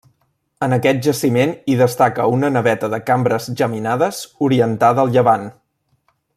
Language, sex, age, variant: Catalan, male, 19-29, Central